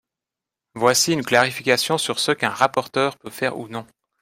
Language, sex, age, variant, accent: French, male, 19-29, Français d'Europe, Français de Suisse